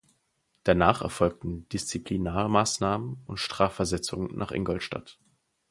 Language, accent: German, Deutschland Deutsch